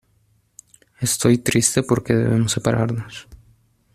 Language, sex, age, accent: Spanish, male, 19-29, Andino-Pacífico: Colombia, Perú, Ecuador, oeste de Bolivia y Venezuela andina